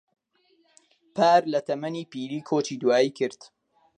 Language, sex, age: Central Kurdish, male, 19-29